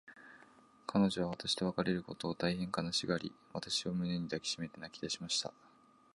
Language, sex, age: Japanese, male, 19-29